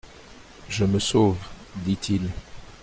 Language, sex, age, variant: French, male, 60-69, Français de métropole